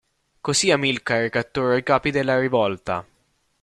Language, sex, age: Italian, male, 19-29